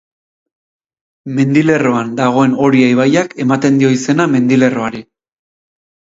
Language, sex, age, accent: Basque, male, 30-39, Erdialdekoa edo Nafarra (Gipuzkoa, Nafarroa)